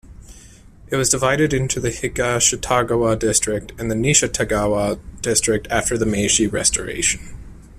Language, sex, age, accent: English, male, 19-29, Canadian English